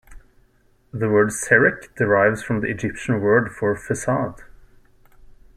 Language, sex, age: English, male, 19-29